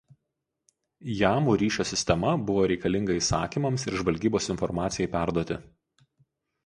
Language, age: Lithuanian, 40-49